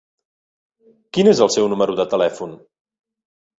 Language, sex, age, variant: Catalan, male, 30-39, Central